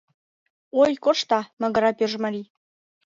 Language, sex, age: Mari, female, 19-29